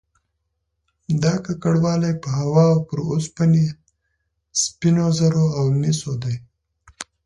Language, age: Pashto, 19-29